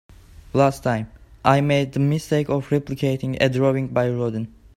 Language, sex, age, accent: English, male, under 19, India and South Asia (India, Pakistan, Sri Lanka)